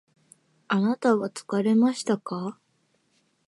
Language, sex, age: Japanese, female, 19-29